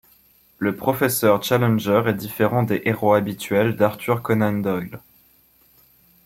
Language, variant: French, Français de métropole